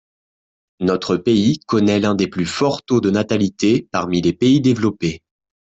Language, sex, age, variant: French, male, 19-29, Français de métropole